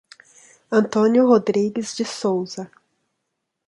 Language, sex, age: Portuguese, female, 40-49